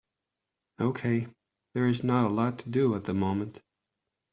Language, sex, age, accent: English, male, 30-39, United States English